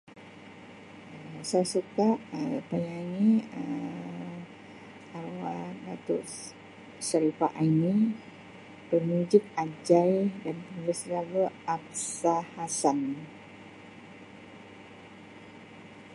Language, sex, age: Sabah Malay, female, 60-69